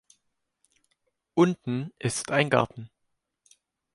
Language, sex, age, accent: German, male, 19-29, Deutschland Deutsch